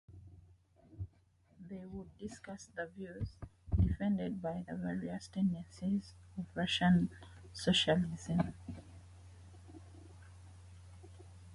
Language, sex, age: English, female, 30-39